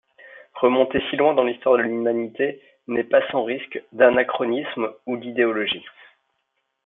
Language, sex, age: French, male, 30-39